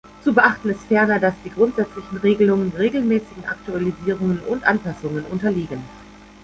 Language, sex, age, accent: German, female, 40-49, Deutschland Deutsch